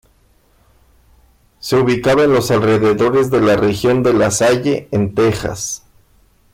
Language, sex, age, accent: Spanish, male, 40-49, México